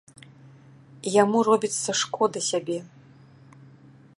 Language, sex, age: Belarusian, female, 60-69